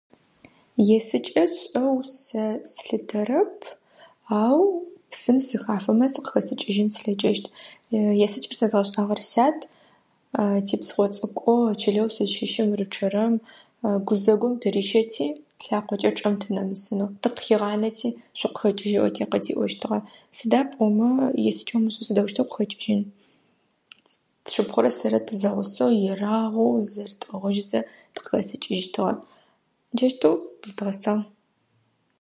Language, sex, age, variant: Adyghe, female, 19-29, Адыгабзэ (Кирил, пстэумэ зэдыряе)